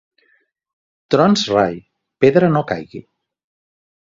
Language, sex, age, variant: Catalan, male, 40-49, Central